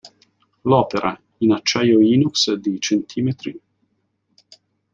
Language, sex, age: Italian, male, 40-49